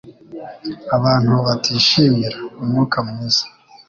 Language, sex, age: Kinyarwanda, male, 19-29